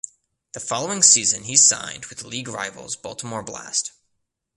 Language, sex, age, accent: English, male, 19-29, United States English